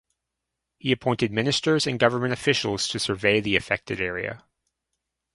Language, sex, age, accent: English, male, 30-39, United States English